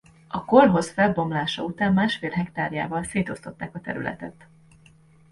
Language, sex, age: Hungarian, female, 40-49